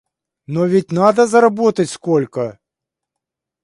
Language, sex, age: Russian, male, 50-59